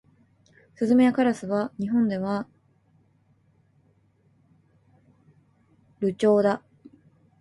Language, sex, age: Japanese, female, 19-29